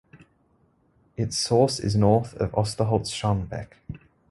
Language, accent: English, Australian English